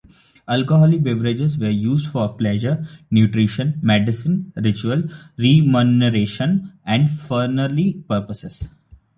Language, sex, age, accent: English, male, 19-29, India and South Asia (India, Pakistan, Sri Lanka)